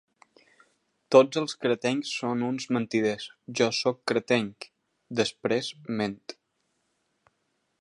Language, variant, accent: Catalan, Balear, balear